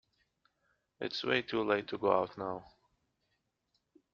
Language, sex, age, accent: English, male, 19-29, United States English